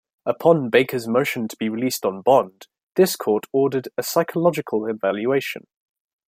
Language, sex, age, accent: English, male, 19-29, England English